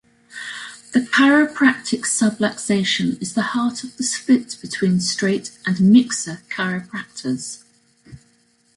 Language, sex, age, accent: English, female, 60-69, England English